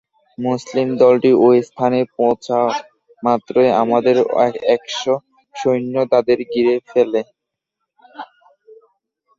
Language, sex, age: Bengali, male, under 19